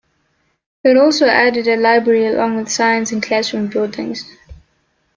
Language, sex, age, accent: English, female, 19-29, United States English